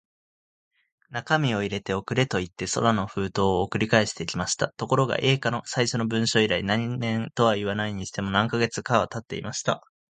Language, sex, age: Japanese, male, 19-29